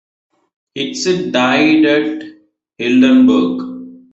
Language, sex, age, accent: English, male, 30-39, Southern African (South Africa, Zimbabwe, Namibia)